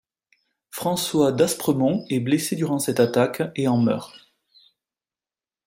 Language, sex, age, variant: French, male, 30-39, Français de métropole